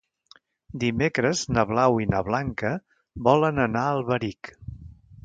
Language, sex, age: Catalan, male, 60-69